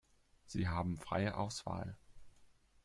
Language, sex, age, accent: German, male, 19-29, Deutschland Deutsch